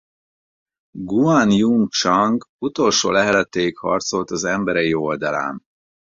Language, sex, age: Hungarian, male, 40-49